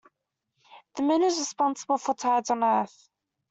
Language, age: English, under 19